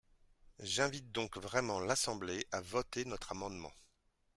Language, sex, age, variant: French, male, 40-49, Français de métropole